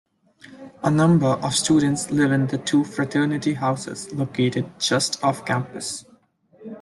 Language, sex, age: English, male, under 19